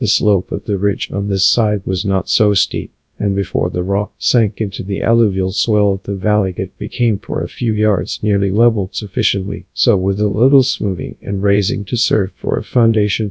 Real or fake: fake